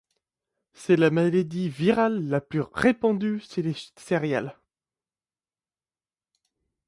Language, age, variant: French, 19-29, Français de métropole